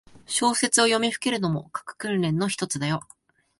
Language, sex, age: Japanese, male, 19-29